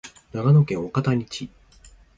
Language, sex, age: Japanese, male, 19-29